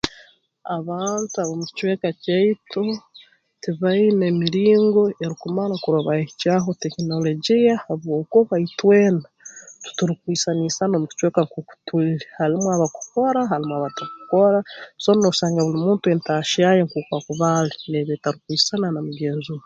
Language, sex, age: Tooro, female, 19-29